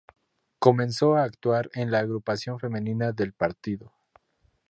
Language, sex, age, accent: Spanish, male, 19-29, México